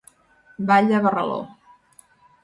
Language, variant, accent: Catalan, Central, central